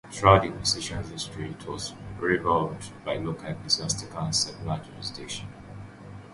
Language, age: English, 30-39